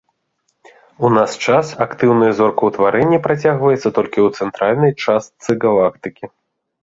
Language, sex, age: Belarusian, male, 30-39